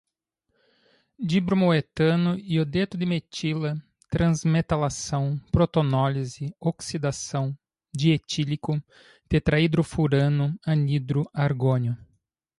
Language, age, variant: Portuguese, 40-49, Portuguese (Brasil)